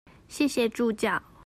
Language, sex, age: Chinese, female, 19-29